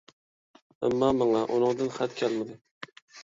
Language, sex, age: Uyghur, male, 30-39